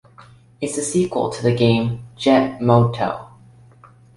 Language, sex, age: English, male, under 19